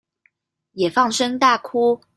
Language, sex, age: Chinese, female, 19-29